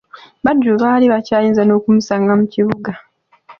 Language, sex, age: Ganda, female, 19-29